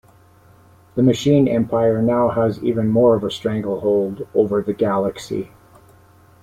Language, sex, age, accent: English, male, 60-69, Canadian English